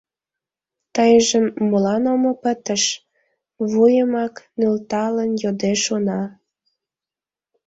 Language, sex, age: Mari, female, 19-29